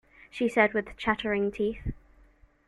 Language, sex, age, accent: English, female, under 19, England English